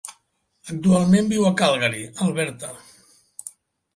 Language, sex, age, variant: Catalan, male, 70-79, Central